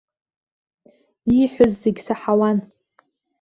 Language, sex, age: Abkhazian, female, 19-29